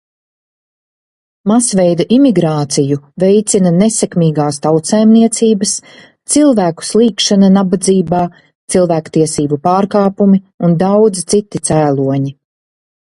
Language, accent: Latvian, bez akcenta